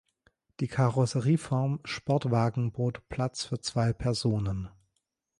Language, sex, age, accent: German, male, 30-39, Deutschland Deutsch